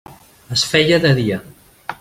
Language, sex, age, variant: Catalan, male, 50-59, Central